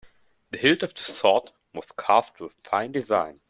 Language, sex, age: English, male, 19-29